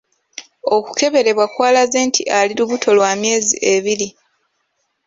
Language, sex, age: Ganda, female, 19-29